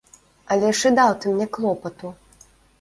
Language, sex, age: Belarusian, female, 19-29